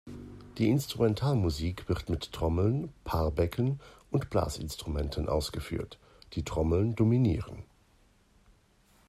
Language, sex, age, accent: German, male, 40-49, Deutschland Deutsch